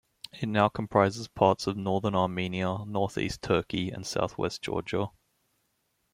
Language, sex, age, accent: English, male, under 19, Australian English